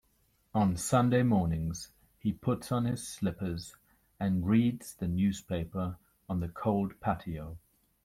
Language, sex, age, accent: English, male, 40-49, England English